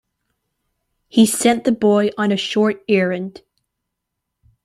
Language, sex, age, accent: English, female, under 19, United States English